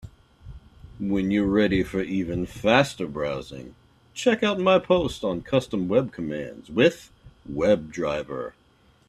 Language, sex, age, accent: English, male, 40-49, United States English